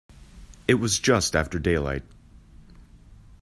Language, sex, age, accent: English, male, 19-29, United States English